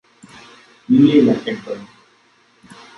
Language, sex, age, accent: English, male, 19-29, India and South Asia (India, Pakistan, Sri Lanka)